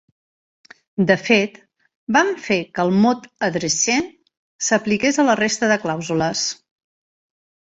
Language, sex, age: Catalan, female, 40-49